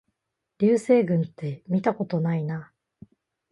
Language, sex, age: Japanese, female, 19-29